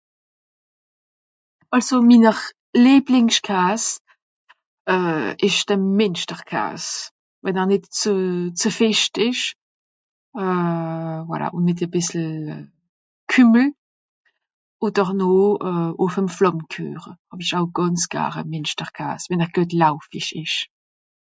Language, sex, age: Swiss German, female, 30-39